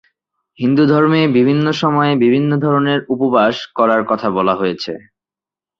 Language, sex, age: Bengali, male, 19-29